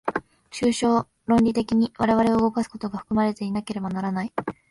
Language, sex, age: Japanese, female, 19-29